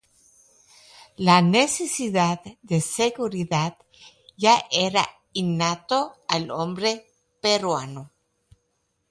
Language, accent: Spanish, América central